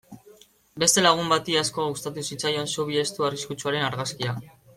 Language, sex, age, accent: Basque, male, 19-29, Mendebalekoa (Araba, Bizkaia, Gipuzkoako mendebaleko herri batzuk)